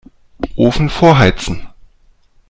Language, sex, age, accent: German, male, 40-49, Deutschland Deutsch